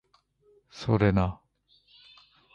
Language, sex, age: Japanese, male, 50-59